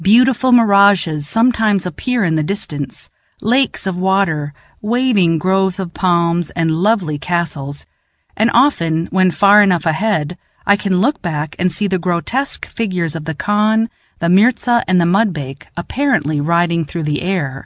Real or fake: real